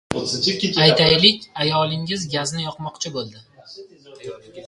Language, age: Uzbek, 19-29